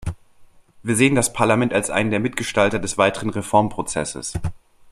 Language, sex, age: German, male, 19-29